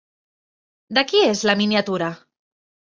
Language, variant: Catalan, Central